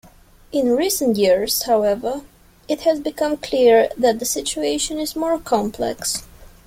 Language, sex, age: English, female, 19-29